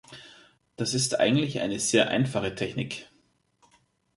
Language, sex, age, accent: German, male, 30-39, Deutschland Deutsch